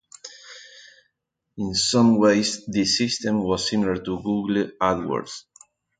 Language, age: English, 30-39